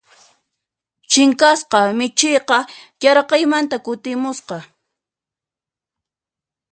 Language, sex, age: Puno Quechua, female, 30-39